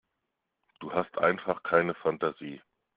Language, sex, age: German, male, 40-49